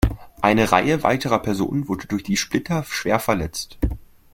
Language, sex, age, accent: German, male, under 19, Deutschland Deutsch